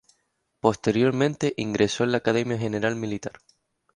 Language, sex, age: Spanish, male, 19-29